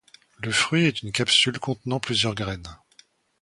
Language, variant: French, Français de métropole